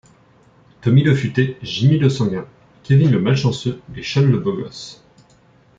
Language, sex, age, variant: French, male, 19-29, Français de métropole